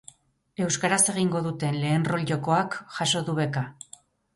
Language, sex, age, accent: Basque, female, 40-49, Erdialdekoa edo Nafarra (Gipuzkoa, Nafarroa)